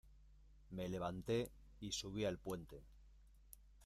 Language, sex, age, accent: Spanish, male, 40-49, España: Norte peninsular (Asturias, Castilla y León, Cantabria, País Vasco, Navarra, Aragón, La Rioja, Guadalajara, Cuenca)